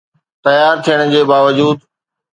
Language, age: Sindhi, 40-49